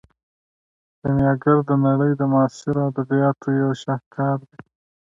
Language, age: Pashto, 30-39